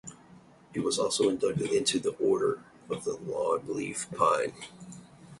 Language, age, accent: English, 19-29, United States English